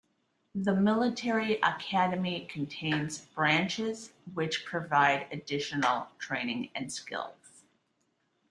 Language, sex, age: English, female, 40-49